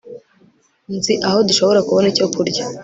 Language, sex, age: Kinyarwanda, female, 19-29